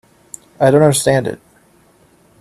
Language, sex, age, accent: English, male, 19-29, United States English